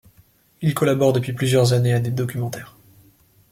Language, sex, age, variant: French, male, 19-29, Français de métropole